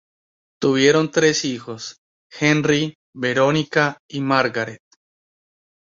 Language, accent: Spanish, Andino-Pacífico: Colombia, Perú, Ecuador, oeste de Bolivia y Venezuela andina